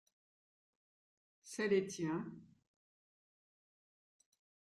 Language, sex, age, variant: French, female, 60-69, Français de métropole